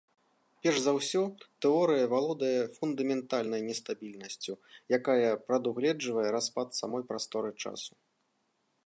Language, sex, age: Belarusian, male, 40-49